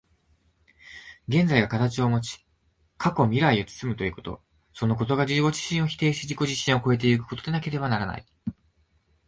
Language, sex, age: Japanese, male, 19-29